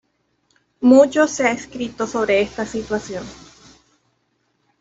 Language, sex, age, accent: Spanish, female, 19-29, Caribe: Cuba, Venezuela, Puerto Rico, República Dominicana, Panamá, Colombia caribeña, México caribeño, Costa del golfo de México